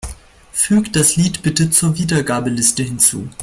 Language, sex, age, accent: German, male, 19-29, Deutschland Deutsch